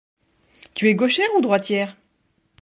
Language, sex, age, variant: French, female, 30-39, Français de métropole